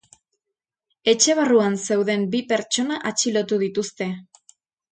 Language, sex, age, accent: Basque, female, 19-29, Erdialdekoa edo Nafarra (Gipuzkoa, Nafarroa)